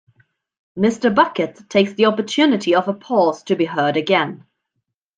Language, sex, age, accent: English, female, 30-39, England English